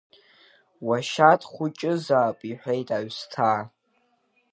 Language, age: Abkhazian, under 19